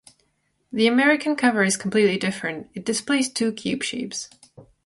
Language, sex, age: English, female, 19-29